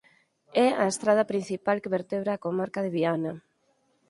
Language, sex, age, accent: Galician, female, 40-49, Oriental (común en zona oriental)